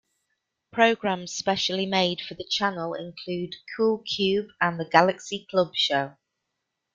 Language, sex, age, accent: English, female, 40-49, England English